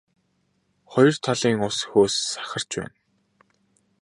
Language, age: Mongolian, 19-29